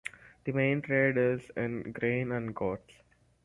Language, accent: English, India and South Asia (India, Pakistan, Sri Lanka)